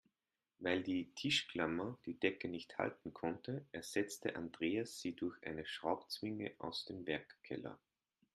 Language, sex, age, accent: German, male, 30-39, Österreichisches Deutsch